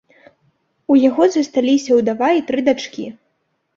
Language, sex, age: Belarusian, female, under 19